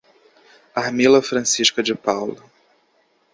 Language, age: Portuguese, 19-29